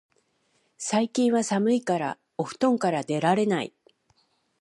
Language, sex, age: Japanese, female, 60-69